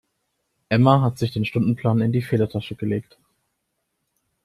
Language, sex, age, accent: German, male, 19-29, Deutschland Deutsch